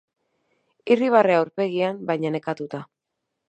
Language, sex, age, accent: Basque, female, 30-39, Erdialdekoa edo Nafarra (Gipuzkoa, Nafarroa)